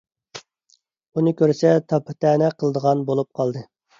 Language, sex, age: Uyghur, male, 30-39